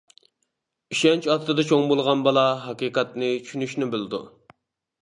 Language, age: Uyghur, 30-39